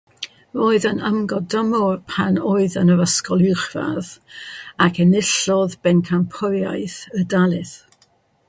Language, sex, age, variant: Welsh, female, 60-69, South-Western Welsh